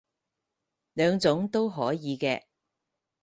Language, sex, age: Cantonese, female, 30-39